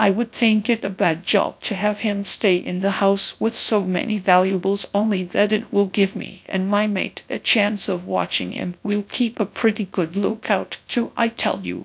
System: TTS, GradTTS